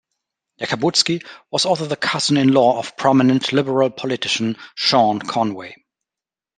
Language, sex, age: English, male, 30-39